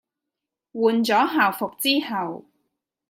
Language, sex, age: Cantonese, female, 19-29